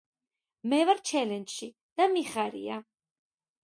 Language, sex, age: Georgian, female, 30-39